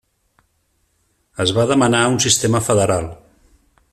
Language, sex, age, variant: Catalan, male, 50-59, Central